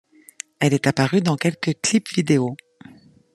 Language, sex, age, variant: French, female, 40-49, Français de métropole